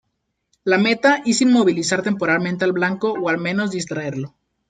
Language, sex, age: Spanish, male, 19-29